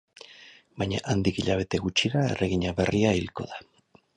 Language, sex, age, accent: Basque, male, 50-59, Erdialdekoa edo Nafarra (Gipuzkoa, Nafarroa)